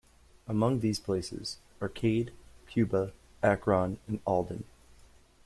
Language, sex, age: English, male, 30-39